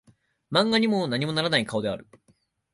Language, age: Japanese, 19-29